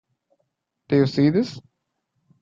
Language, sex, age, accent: English, male, 19-29, India and South Asia (India, Pakistan, Sri Lanka)